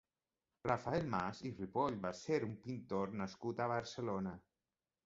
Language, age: Catalan, 40-49